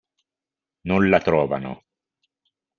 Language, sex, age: Italian, male, 50-59